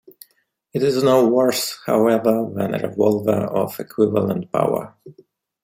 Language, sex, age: English, male, 30-39